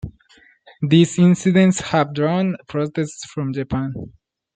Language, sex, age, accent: English, male, under 19, United States English